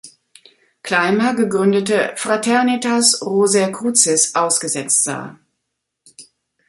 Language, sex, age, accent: German, female, 50-59, Deutschland Deutsch